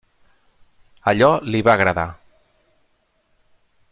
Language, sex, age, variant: Catalan, male, 40-49, Central